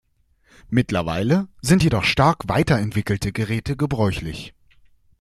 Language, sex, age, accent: German, male, under 19, Deutschland Deutsch